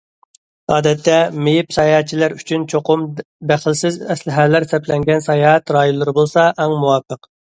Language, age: Uyghur, 30-39